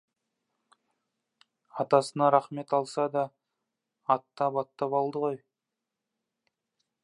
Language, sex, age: Kazakh, male, 19-29